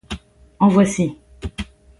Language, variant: French, Français de métropole